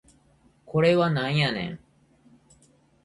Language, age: Japanese, 30-39